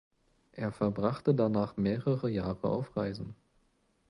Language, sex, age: German, male, 19-29